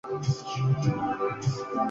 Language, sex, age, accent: Spanish, female, 19-29, México